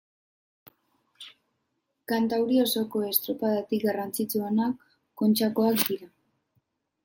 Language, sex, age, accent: Basque, female, 19-29, Mendebalekoa (Araba, Bizkaia, Gipuzkoako mendebaleko herri batzuk)